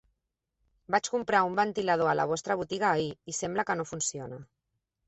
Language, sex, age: Catalan, female, 40-49